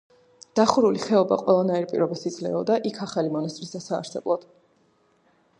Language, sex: Georgian, female